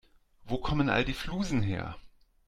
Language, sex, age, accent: German, male, 40-49, Deutschland Deutsch